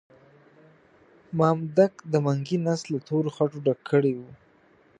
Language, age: Pashto, 19-29